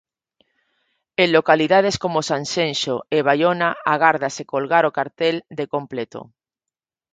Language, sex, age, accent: Galician, female, 40-49, Normativo (estándar)